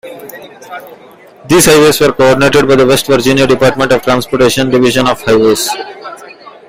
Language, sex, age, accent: English, male, 19-29, India and South Asia (India, Pakistan, Sri Lanka)